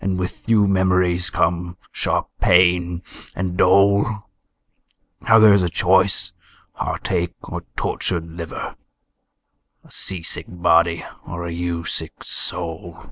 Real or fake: real